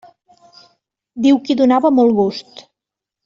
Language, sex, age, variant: Catalan, female, 40-49, Central